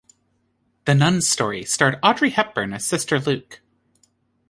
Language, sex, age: English, female, 30-39